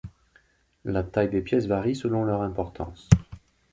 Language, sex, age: French, male, 40-49